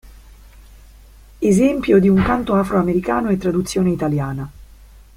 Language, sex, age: Italian, female, 40-49